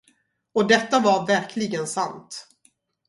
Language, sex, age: Swedish, female, 40-49